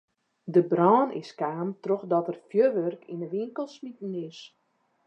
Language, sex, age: Western Frisian, female, 40-49